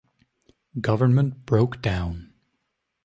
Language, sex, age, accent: English, male, 19-29, United States English